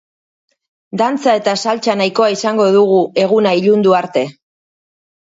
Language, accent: Basque, Mendebalekoa (Araba, Bizkaia, Gipuzkoako mendebaleko herri batzuk)